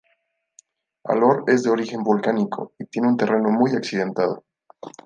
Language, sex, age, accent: Spanish, male, 19-29, México